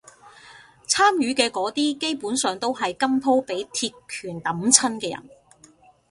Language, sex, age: Cantonese, female, 50-59